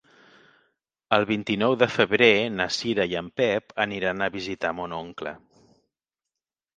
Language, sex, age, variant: Catalan, male, 40-49, Central